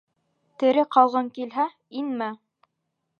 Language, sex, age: Bashkir, female, 19-29